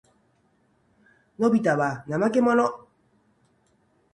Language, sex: Japanese, female